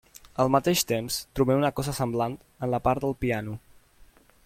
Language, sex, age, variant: Catalan, male, under 19, Central